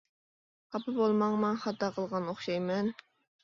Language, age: Uyghur, 30-39